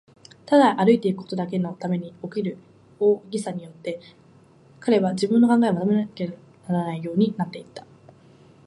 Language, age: Japanese, 19-29